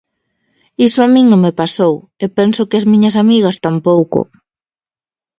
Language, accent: Galician, Normativo (estándar)